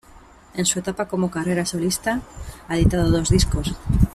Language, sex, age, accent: Spanish, female, 30-39, España: Norte peninsular (Asturias, Castilla y León, Cantabria, País Vasco, Navarra, Aragón, La Rioja, Guadalajara, Cuenca)